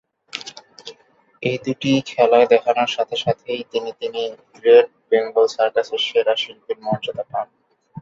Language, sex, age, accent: Bengali, male, 19-29, Bangladeshi